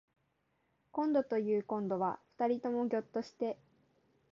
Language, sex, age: Japanese, female, 19-29